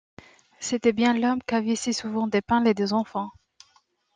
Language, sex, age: French, female, 30-39